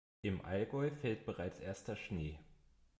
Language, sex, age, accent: German, male, 19-29, Deutschland Deutsch